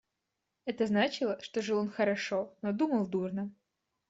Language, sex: Russian, female